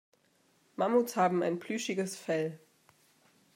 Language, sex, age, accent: German, female, 19-29, Deutschland Deutsch